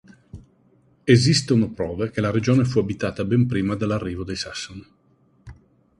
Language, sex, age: Italian, male, 50-59